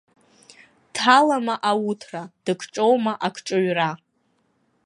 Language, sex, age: Abkhazian, female, under 19